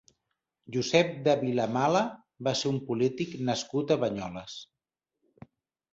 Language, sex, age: Catalan, male, 40-49